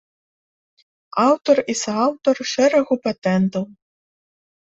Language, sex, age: Belarusian, female, 30-39